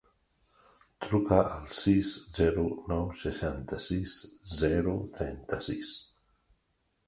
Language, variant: Catalan, Central